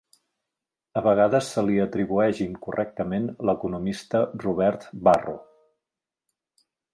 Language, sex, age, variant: Catalan, male, 40-49, Central